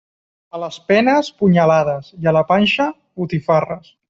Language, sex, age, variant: Catalan, male, 30-39, Central